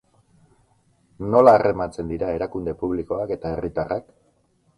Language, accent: Basque, Erdialdekoa edo Nafarra (Gipuzkoa, Nafarroa)